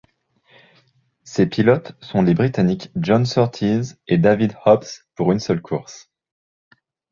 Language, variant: French, Français de métropole